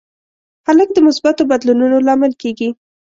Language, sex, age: Pashto, female, 19-29